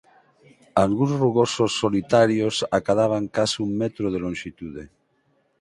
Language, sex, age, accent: Galician, male, 50-59, Normativo (estándar)